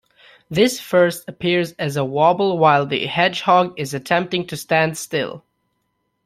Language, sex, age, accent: English, male, 19-29, United States English